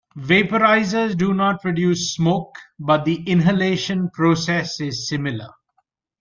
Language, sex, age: English, male, 50-59